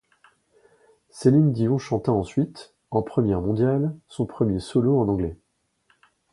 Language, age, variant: French, 40-49, Français de métropole